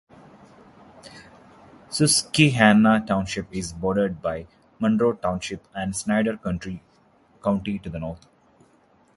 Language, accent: English, India and South Asia (India, Pakistan, Sri Lanka)